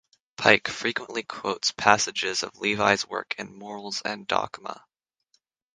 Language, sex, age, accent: English, male, under 19, United States English; Canadian English